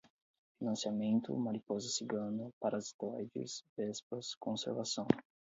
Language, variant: Portuguese, Portuguese (Brasil)